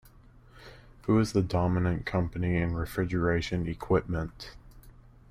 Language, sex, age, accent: English, male, under 19, United States English